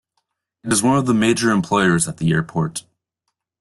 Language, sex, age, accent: English, male, 19-29, United States English